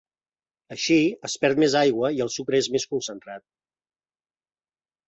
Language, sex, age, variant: Catalan, male, 40-49, Central